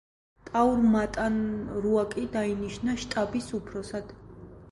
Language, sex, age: Georgian, female, 30-39